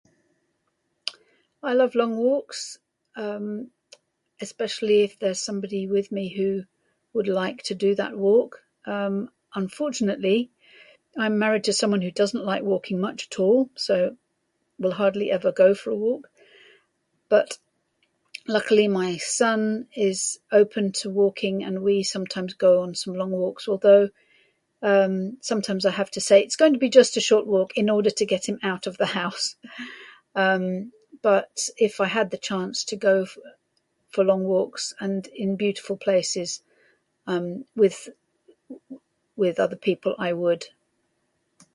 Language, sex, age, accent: English, female, 60-69, England English